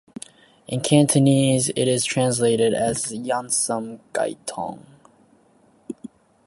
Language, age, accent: English, under 19, United States English